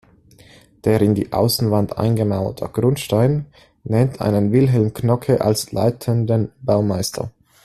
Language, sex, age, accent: German, male, 19-29, Schweizerdeutsch